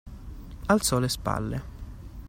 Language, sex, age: Italian, male, 19-29